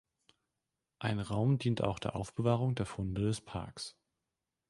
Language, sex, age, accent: German, male, 30-39, Deutschland Deutsch